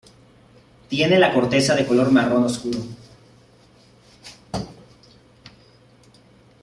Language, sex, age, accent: Spanish, male, 30-39, México